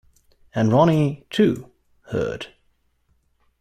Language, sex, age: English, male, 30-39